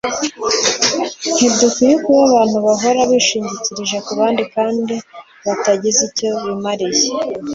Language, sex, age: Kinyarwanda, female, 19-29